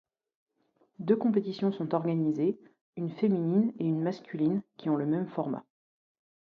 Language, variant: French, Français de métropole